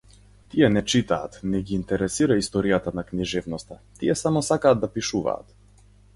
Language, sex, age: Macedonian, male, 19-29